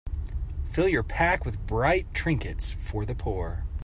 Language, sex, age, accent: English, male, 30-39, United States English